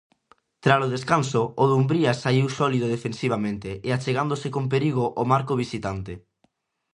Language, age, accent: Galician, 19-29, Atlántico (seseo e gheada)